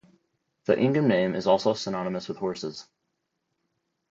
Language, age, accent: English, 30-39, United States English